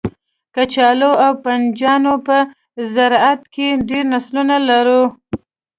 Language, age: Pashto, 19-29